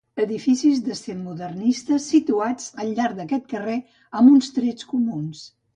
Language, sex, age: Catalan, female, 70-79